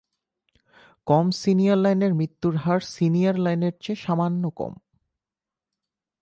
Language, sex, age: Bengali, male, 19-29